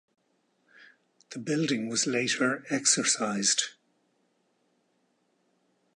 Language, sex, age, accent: English, male, 60-69, Irish English